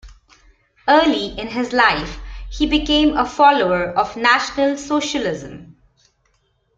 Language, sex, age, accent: English, female, 40-49, India and South Asia (India, Pakistan, Sri Lanka)